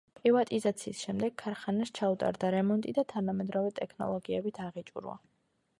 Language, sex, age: Georgian, female, 19-29